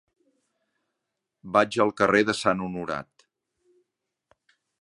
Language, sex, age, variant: Catalan, male, 50-59, Central